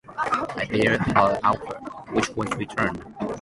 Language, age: English, 19-29